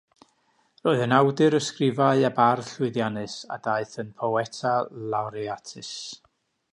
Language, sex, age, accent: Welsh, male, 50-59, Y Deyrnas Unedig Cymraeg